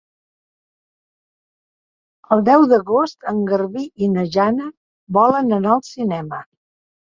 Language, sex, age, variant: Catalan, female, 70-79, Central